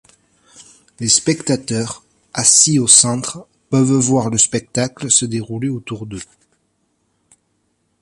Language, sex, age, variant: French, male, 30-39, Français de métropole